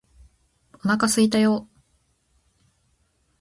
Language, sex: Japanese, female